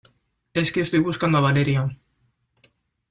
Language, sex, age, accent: Spanish, male, 19-29, España: Centro-Sur peninsular (Madrid, Toledo, Castilla-La Mancha)